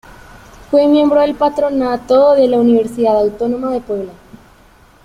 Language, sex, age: Spanish, male, 30-39